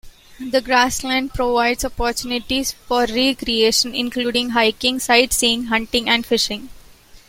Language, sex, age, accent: English, female, 19-29, India and South Asia (India, Pakistan, Sri Lanka)